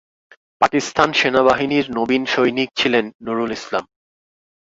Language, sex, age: Bengali, male, 30-39